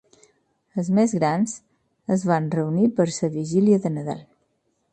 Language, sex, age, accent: Catalan, female, 40-49, mallorquí